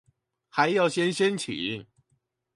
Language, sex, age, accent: Chinese, male, 19-29, 出生地：臺北市